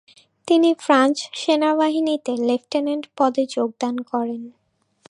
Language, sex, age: Bengali, female, 19-29